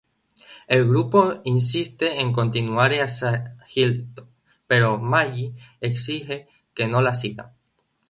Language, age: Spanish, 19-29